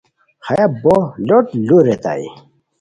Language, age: Khowar, 30-39